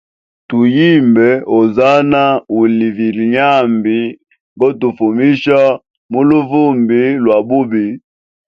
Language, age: Hemba, 30-39